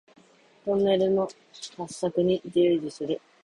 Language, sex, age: Japanese, female, under 19